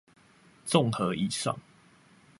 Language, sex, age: Chinese, male, 19-29